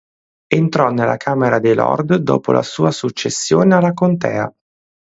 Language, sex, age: Italian, male, 19-29